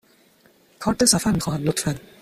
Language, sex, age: Persian, male, 19-29